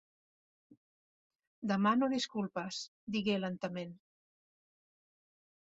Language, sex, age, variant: Catalan, female, 60-69, Central